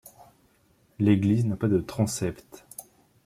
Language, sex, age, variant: French, male, 19-29, Français de métropole